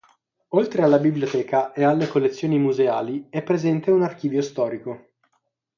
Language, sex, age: Italian, male, 19-29